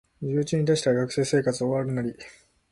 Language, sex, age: Japanese, male, 19-29